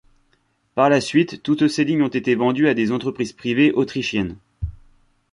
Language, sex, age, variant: French, male, 30-39, Français de métropole